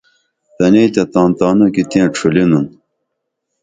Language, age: Dameli, 50-59